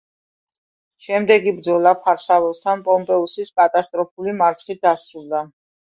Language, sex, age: Georgian, female, 40-49